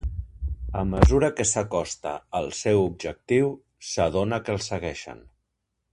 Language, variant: Catalan, Central